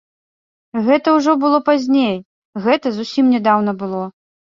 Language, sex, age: Belarusian, female, 30-39